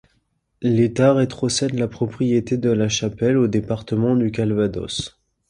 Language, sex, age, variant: French, male, 19-29, Français de métropole